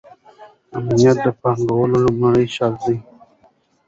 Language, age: Pashto, 19-29